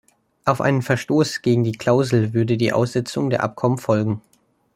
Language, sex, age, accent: German, male, under 19, Deutschland Deutsch